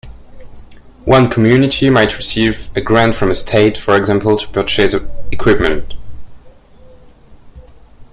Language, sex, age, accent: English, male, 19-29, United States English